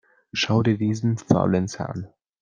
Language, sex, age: German, male, under 19